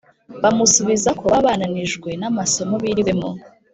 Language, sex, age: Kinyarwanda, female, 19-29